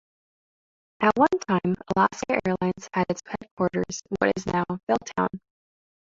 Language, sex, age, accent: English, female, 19-29, United States English